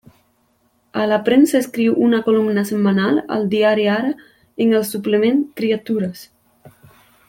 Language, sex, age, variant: Catalan, male, 19-29, Central